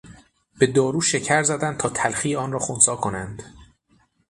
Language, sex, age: Persian, male, 30-39